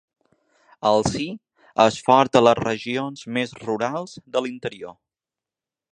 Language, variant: Catalan, Balear